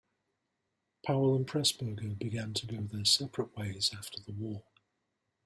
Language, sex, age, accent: English, male, 50-59, England English